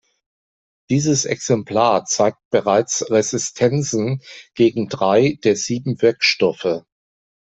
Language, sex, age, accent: German, male, 60-69, Deutschland Deutsch